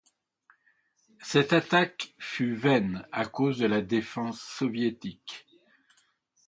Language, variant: French, Français de métropole